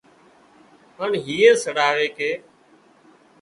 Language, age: Wadiyara Koli, 19-29